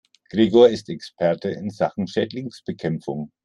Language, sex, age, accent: German, male, 50-59, Deutschland Deutsch